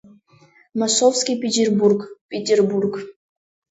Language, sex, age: Abkhazian, female, under 19